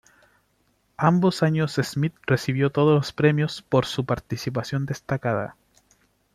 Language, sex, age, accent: Spanish, male, 19-29, Chileno: Chile, Cuyo